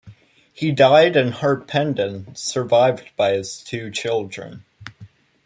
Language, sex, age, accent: English, male, under 19, United States English